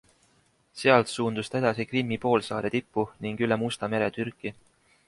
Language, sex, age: Estonian, male, 19-29